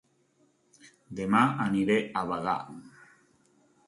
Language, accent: Catalan, valencià